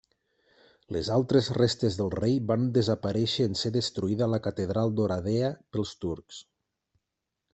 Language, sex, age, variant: Catalan, male, 30-39, Nord-Occidental